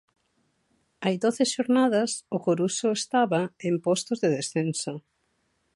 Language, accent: Galician, Normativo (estándar)